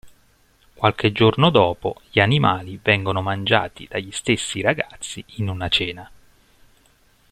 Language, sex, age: Italian, male, 40-49